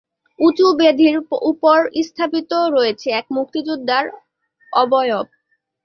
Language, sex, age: Bengali, female, 19-29